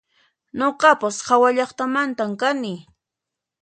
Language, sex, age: Puno Quechua, female, 30-39